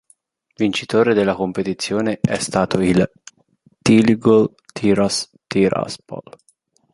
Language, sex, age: Italian, male, 19-29